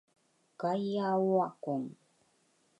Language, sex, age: Japanese, female, 40-49